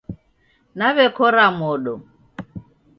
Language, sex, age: Taita, female, 60-69